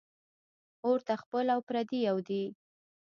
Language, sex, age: Pashto, female, 30-39